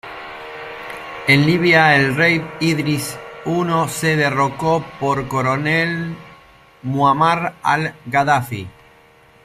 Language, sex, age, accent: Spanish, male, 40-49, Rioplatense: Argentina, Uruguay, este de Bolivia, Paraguay